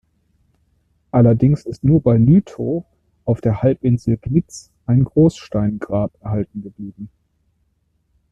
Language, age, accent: German, 30-39, Deutschland Deutsch